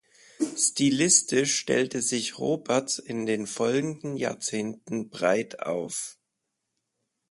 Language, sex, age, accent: German, male, 30-39, Deutschland Deutsch